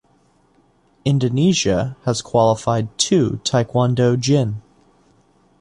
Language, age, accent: English, 19-29, United States English